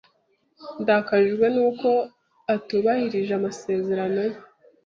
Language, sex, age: Kinyarwanda, female, 19-29